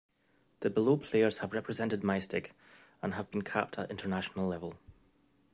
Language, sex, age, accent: English, male, 19-29, Scottish English